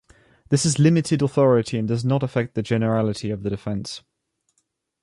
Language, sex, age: English, male, 19-29